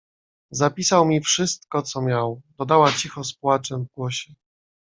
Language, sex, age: Polish, male, 30-39